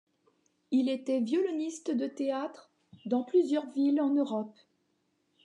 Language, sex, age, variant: French, female, 50-59, Français de métropole